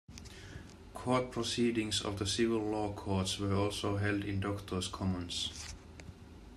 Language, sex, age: English, male, 40-49